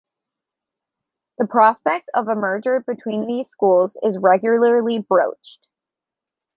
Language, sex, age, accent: English, female, 19-29, United States English